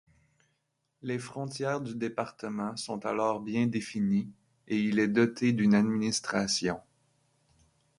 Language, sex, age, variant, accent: French, male, 30-39, Français d'Amérique du Nord, Français du Canada